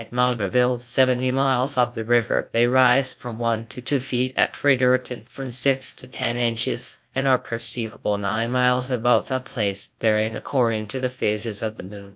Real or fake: fake